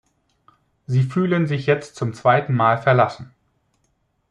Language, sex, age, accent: German, male, 40-49, Deutschland Deutsch